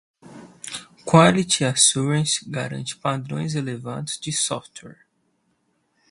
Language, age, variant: Portuguese, 19-29, Portuguese (Brasil)